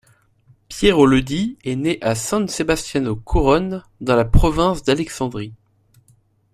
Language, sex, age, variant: French, male, 19-29, Français de métropole